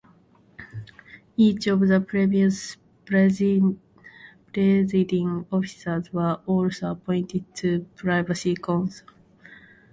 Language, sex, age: English, female, 19-29